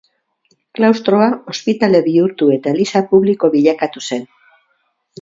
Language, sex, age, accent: Basque, female, 70-79, Mendebalekoa (Araba, Bizkaia, Gipuzkoako mendebaleko herri batzuk)